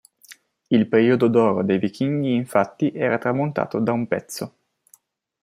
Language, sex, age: Italian, male, 19-29